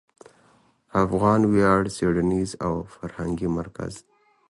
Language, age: Pashto, 30-39